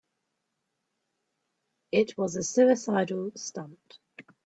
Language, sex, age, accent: English, female, 19-29, England English